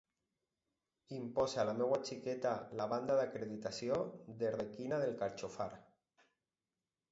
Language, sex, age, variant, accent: Catalan, male, 30-39, Alacantí, valencià